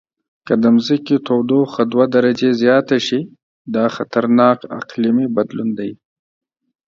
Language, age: Pashto, 30-39